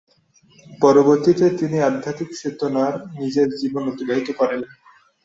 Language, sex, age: Bengali, male, 19-29